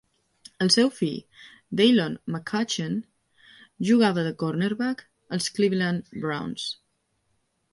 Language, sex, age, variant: Catalan, female, 19-29, Balear